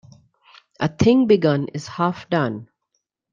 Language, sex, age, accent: English, female, 40-49, India and South Asia (India, Pakistan, Sri Lanka)